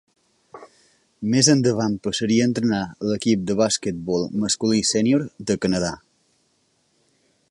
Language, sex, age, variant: Catalan, male, 19-29, Balear